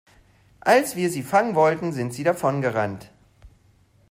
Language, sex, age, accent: German, male, 30-39, Deutschland Deutsch